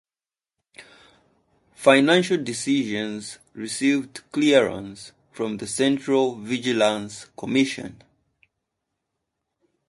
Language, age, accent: English, 19-29, United States English; England English